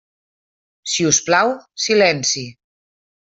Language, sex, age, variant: Catalan, female, 50-59, Central